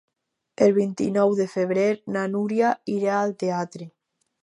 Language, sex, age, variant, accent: Catalan, female, under 19, Alacantí, valencià